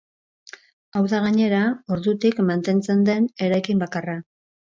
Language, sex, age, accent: Basque, female, 50-59, Mendebalekoa (Araba, Bizkaia, Gipuzkoako mendebaleko herri batzuk)